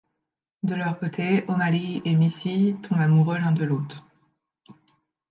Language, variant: French, Français de métropole